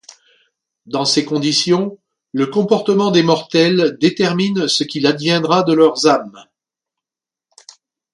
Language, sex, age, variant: French, male, 50-59, Français de métropole